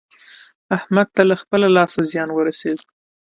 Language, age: Pashto, 19-29